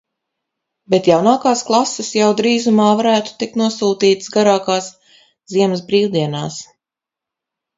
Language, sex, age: Latvian, female, 50-59